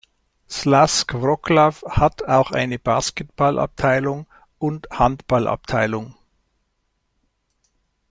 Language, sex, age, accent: German, male, 70-79, Deutschland Deutsch